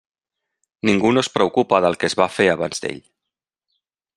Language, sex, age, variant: Catalan, male, 40-49, Central